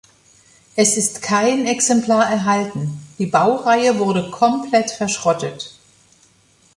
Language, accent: German, Deutschland Deutsch